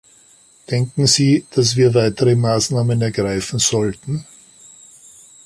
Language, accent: German, Österreichisches Deutsch